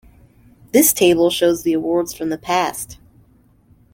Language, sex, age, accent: English, female, 19-29, United States English